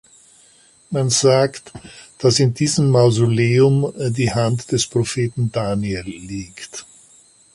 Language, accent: German, Österreichisches Deutsch